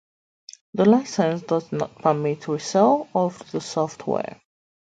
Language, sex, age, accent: English, female, 30-39, England English